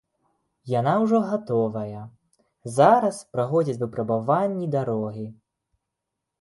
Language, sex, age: Belarusian, male, 19-29